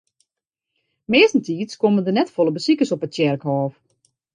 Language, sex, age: Western Frisian, female, 40-49